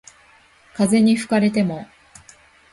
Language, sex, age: Japanese, female, 19-29